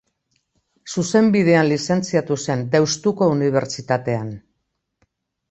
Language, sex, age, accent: Basque, female, 60-69, Mendebalekoa (Araba, Bizkaia, Gipuzkoako mendebaleko herri batzuk)